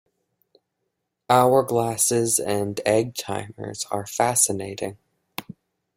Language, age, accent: English, under 19, United States English